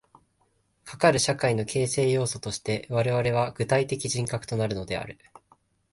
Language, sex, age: Japanese, male, 19-29